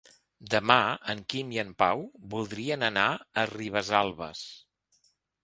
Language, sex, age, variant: Catalan, male, 50-59, Central